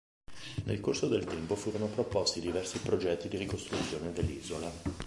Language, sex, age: Italian, male, 40-49